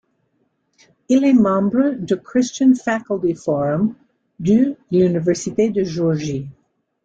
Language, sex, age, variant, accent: French, female, 60-69, Français d'Amérique du Nord, Français des États-Unis